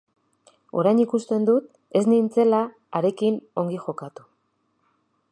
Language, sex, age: Basque, female, 40-49